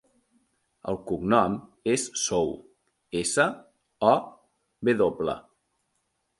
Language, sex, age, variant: Catalan, male, 30-39, Central